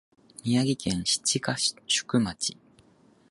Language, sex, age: Japanese, male, 19-29